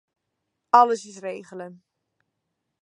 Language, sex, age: Western Frisian, female, under 19